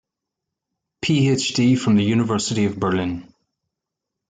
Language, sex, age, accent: English, male, 40-49, Irish English